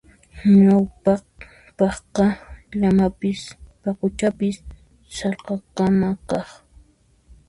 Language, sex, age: Puno Quechua, female, 19-29